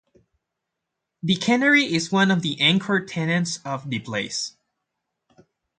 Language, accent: English, United States English